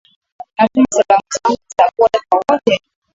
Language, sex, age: Swahili, female, 19-29